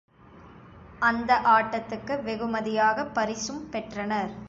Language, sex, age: Tamil, female, under 19